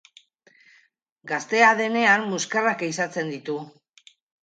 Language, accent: Basque, Mendebalekoa (Araba, Bizkaia, Gipuzkoako mendebaleko herri batzuk)